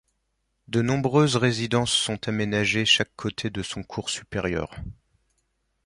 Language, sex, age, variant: French, male, 30-39, Français de métropole